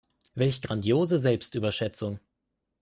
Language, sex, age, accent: German, male, 19-29, Deutschland Deutsch